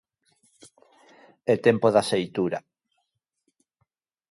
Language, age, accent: Galician, 50-59, Normativo (estándar)